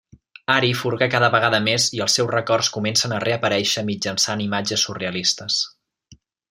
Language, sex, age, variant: Catalan, male, 19-29, Central